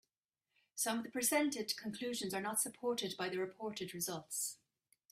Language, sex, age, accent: English, female, 30-39, Irish English